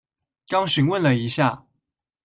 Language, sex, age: Chinese, male, 19-29